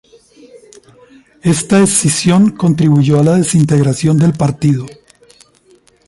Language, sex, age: Spanish, male, 50-59